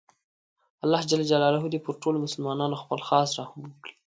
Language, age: Pashto, under 19